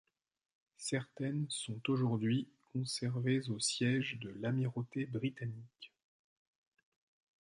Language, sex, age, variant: French, male, 19-29, Français de métropole